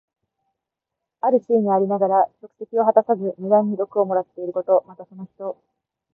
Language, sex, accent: Japanese, female, 標準語